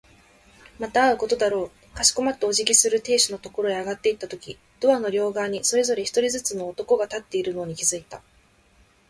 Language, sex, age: Japanese, female, 19-29